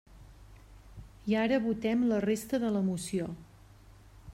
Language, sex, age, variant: Catalan, female, 40-49, Central